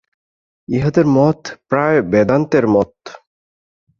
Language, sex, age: Bengali, male, 19-29